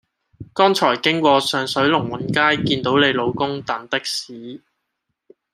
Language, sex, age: Cantonese, male, 19-29